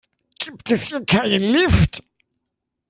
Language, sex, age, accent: German, male, 30-39, Deutschland Deutsch